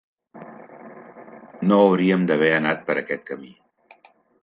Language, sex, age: Catalan, male, 50-59